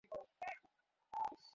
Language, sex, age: Bengali, male, 19-29